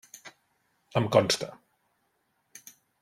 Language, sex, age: Catalan, male, 50-59